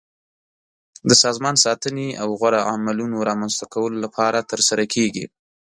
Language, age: Pashto, 19-29